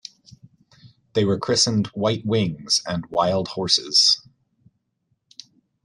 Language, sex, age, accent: English, male, 30-39, United States English